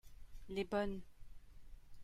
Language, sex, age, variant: French, female, 30-39, Français de métropole